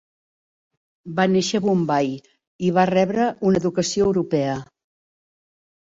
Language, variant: Catalan, Central